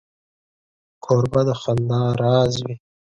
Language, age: Pashto, 19-29